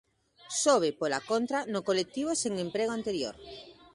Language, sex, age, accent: Galician, female, 30-39, Normativo (estándar)